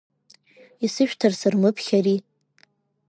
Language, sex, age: Abkhazian, female, 19-29